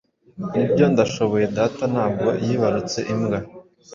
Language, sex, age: Kinyarwanda, male, 19-29